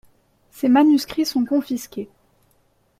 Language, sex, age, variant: French, female, 19-29, Français de métropole